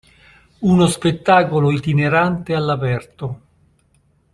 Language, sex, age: Italian, male, 50-59